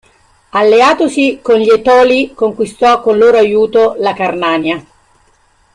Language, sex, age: Italian, female, 50-59